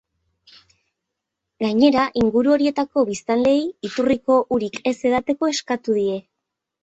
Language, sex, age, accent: Basque, female, 19-29, Nafar-lapurtarra edo Zuberotarra (Lapurdi, Nafarroa Beherea, Zuberoa)